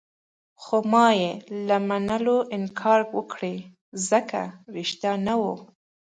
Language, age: Pashto, 19-29